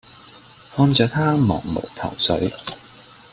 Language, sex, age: Cantonese, male, 19-29